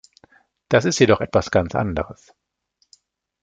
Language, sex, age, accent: German, male, 40-49, Deutschland Deutsch